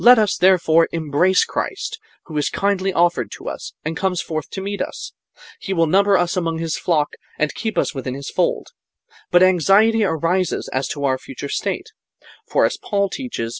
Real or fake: real